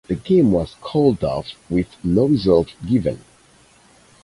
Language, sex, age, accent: English, male, 40-49, United States English